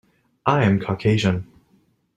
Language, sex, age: English, male, 19-29